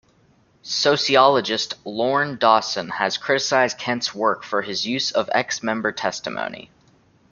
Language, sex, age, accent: English, male, 19-29, United States English